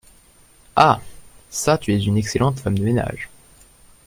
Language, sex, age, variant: French, male, 19-29, Français de métropole